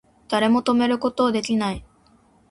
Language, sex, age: Japanese, female, 19-29